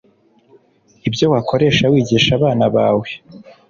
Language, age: Kinyarwanda, 19-29